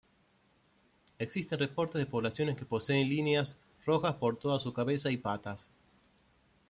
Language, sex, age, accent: Spanish, male, 30-39, Rioplatense: Argentina, Uruguay, este de Bolivia, Paraguay